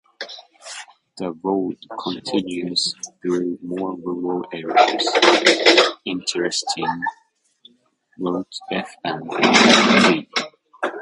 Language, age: English, 19-29